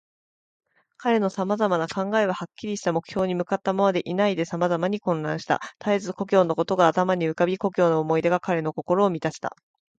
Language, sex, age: Japanese, female, 19-29